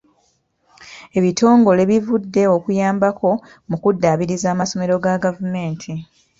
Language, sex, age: Ganda, female, 30-39